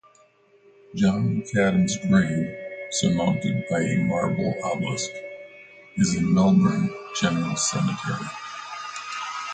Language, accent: English, United States English